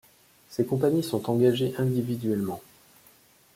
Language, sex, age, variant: French, male, 30-39, Français de métropole